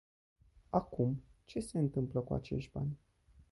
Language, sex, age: Romanian, male, 19-29